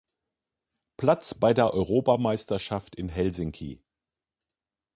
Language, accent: German, Deutschland Deutsch